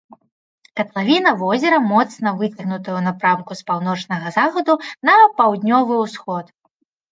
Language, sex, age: Belarusian, female, 19-29